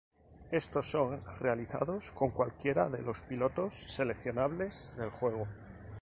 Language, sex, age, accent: Spanish, male, 40-49, España: Norte peninsular (Asturias, Castilla y León, Cantabria, País Vasco, Navarra, Aragón, La Rioja, Guadalajara, Cuenca)